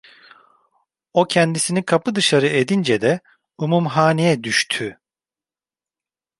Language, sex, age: Turkish, male, 30-39